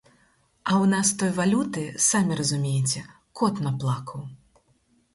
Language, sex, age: Belarusian, female, 30-39